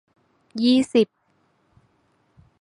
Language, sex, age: Thai, female, 19-29